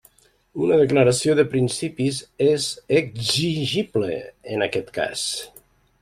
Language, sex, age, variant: Catalan, male, 19-29, Nord-Occidental